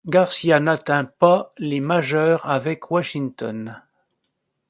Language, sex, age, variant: French, male, 60-69, Français de métropole